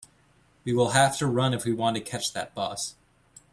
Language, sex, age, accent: English, male, 19-29, United States English